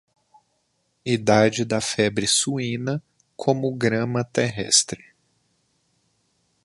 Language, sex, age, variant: Portuguese, male, 30-39, Portuguese (Brasil)